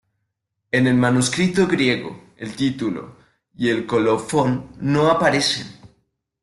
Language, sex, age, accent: Spanish, male, 19-29, México